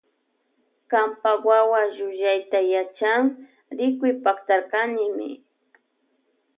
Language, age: Loja Highland Quichua, 19-29